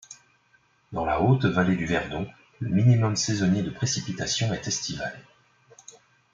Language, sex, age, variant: French, male, 30-39, Français de métropole